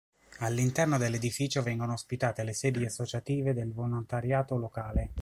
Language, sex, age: Italian, male, 30-39